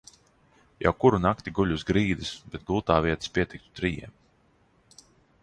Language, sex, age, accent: Latvian, male, 30-39, Riga